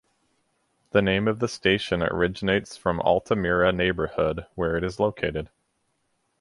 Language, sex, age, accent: English, male, 30-39, United States English